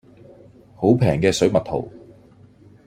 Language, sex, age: Cantonese, male, 40-49